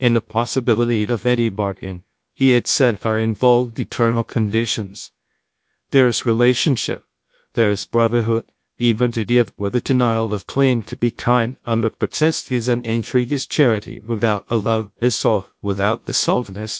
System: TTS, GlowTTS